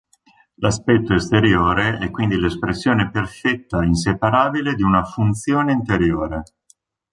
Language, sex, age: Italian, male, 50-59